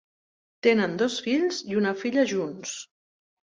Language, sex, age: Catalan, female, 60-69